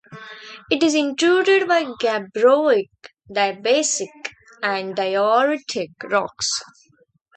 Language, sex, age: English, female, 19-29